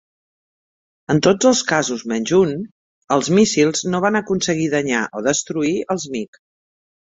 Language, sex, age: Catalan, female, 50-59